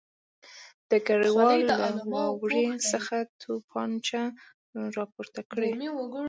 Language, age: Pashto, 19-29